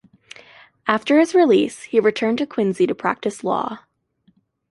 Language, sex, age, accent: English, female, 19-29, United States English